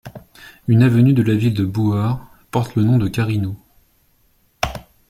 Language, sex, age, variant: French, male, 19-29, Français de métropole